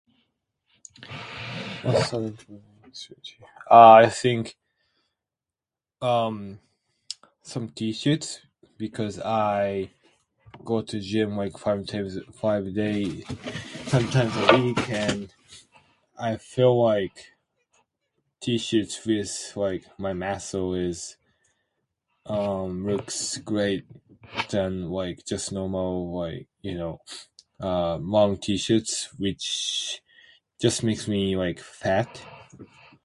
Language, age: English, under 19